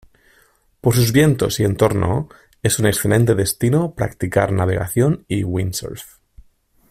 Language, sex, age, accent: Spanish, male, 30-39, España: Centro-Sur peninsular (Madrid, Toledo, Castilla-La Mancha)